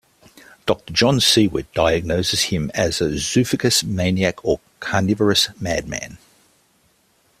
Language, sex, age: English, male, 60-69